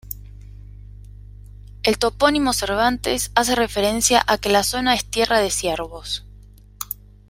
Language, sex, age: Spanish, female, 19-29